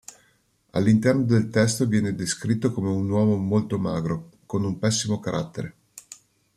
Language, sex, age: Italian, male, 50-59